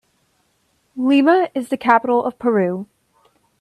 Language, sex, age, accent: English, female, under 19, United States English